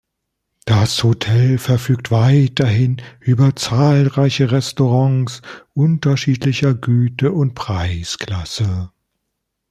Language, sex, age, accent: German, male, 40-49, Deutschland Deutsch